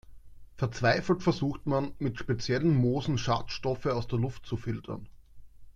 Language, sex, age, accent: German, male, 30-39, Österreichisches Deutsch